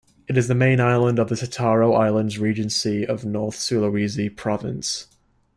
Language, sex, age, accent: English, male, under 19, England English